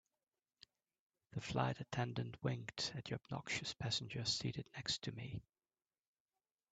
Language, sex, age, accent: English, male, 40-49, New Zealand English